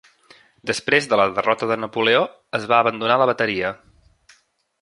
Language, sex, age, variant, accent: Catalan, male, 30-39, Central, central